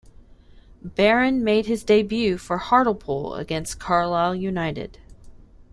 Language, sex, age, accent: English, female, 30-39, United States English